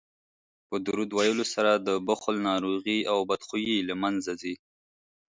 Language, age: Pashto, 19-29